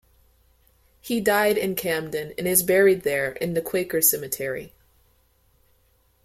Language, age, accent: English, under 19, United States English